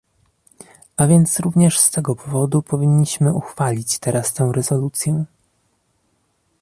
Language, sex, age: Polish, male, 19-29